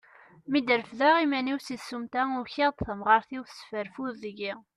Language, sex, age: Kabyle, female, 19-29